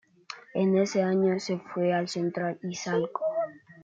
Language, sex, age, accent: Spanish, male, under 19, España: Norte peninsular (Asturias, Castilla y León, Cantabria, País Vasco, Navarra, Aragón, La Rioja, Guadalajara, Cuenca)